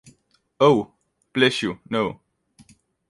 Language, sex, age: English, male, under 19